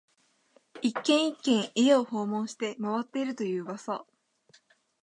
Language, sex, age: Japanese, female, 19-29